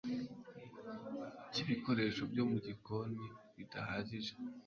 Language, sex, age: Kinyarwanda, male, 30-39